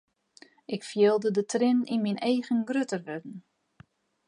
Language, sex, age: Western Frisian, female, 40-49